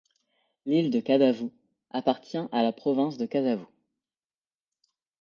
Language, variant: French, Français de métropole